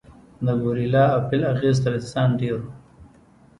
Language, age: Pashto, 40-49